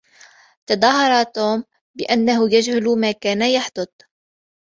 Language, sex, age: Arabic, female, 19-29